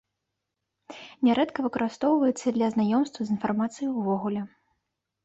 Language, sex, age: Belarusian, female, 19-29